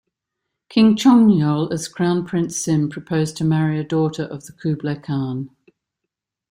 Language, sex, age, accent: English, female, 60-69, Australian English